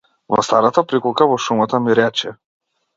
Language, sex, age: Macedonian, male, 19-29